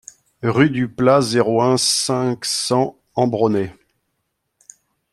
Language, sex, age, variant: French, male, 50-59, Français de métropole